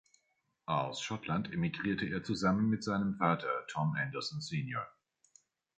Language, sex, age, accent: German, male, 50-59, Deutschland Deutsch